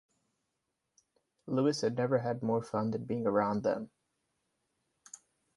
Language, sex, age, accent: English, male, 19-29, India and South Asia (India, Pakistan, Sri Lanka)